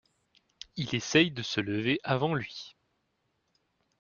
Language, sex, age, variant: French, male, 19-29, Français de métropole